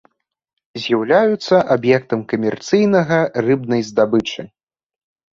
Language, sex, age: Belarusian, male, under 19